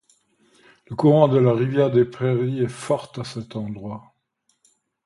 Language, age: French, 50-59